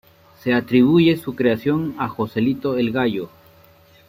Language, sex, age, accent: Spanish, male, 40-49, Andino-Pacífico: Colombia, Perú, Ecuador, oeste de Bolivia y Venezuela andina